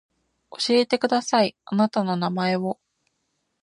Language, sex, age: Japanese, female, 19-29